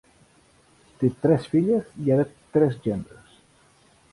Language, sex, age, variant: Catalan, male, 50-59, Central